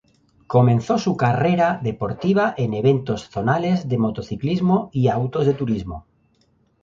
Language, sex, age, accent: Spanish, male, 50-59, España: Centro-Sur peninsular (Madrid, Toledo, Castilla-La Mancha)